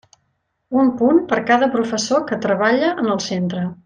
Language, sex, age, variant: Catalan, female, 50-59, Central